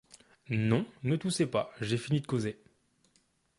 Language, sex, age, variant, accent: French, male, 19-29, Français des départements et régions d'outre-mer, Français de La Réunion